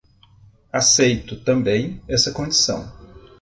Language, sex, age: Portuguese, male, 50-59